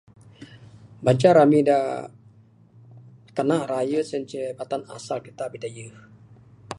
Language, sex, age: Bukar-Sadung Bidayuh, male, 60-69